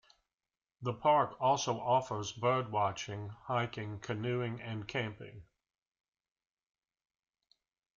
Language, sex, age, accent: English, male, 60-69, United States English